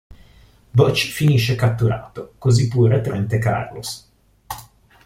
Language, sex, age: Italian, male, 19-29